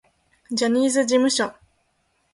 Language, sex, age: Japanese, female, 19-29